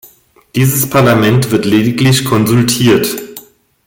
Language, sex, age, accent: German, female, 50-59, Deutschland Deutsch